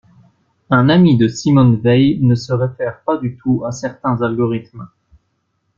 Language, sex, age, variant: French, male, 19-29, Français de métropole